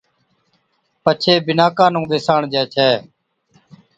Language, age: Od, 40-49